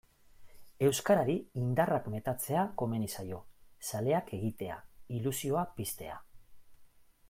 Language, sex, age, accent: Basque, male, 40-49, Mendebalekoa (Araba, Bizkaia, Gipuzkoako mendebaleko herri batzuk)